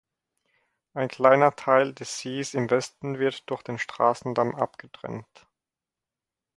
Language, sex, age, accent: German, male, 19-29, Deutschland Deutsch; Schweizerdeutsch